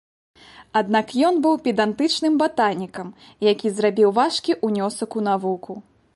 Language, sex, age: Belarusian, female, 19-29